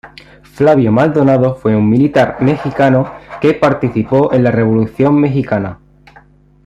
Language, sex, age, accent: Spanish, male, under 19, España: Sur peninsular (Andalucia, Extremadura, Murcia)